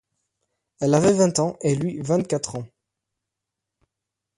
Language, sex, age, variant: French, male, 19-29, Français de métropole